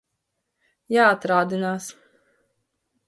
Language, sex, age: Latvian, female, 19-29